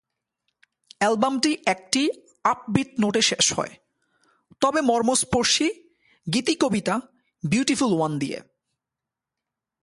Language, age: Bengali, 19-29